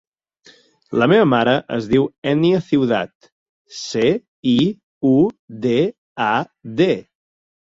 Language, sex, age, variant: Catalan, male, 30-39, Central